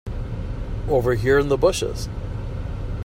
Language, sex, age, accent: English, male, 30-39, United States English